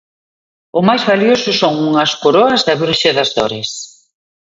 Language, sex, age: Galician, female, 40-49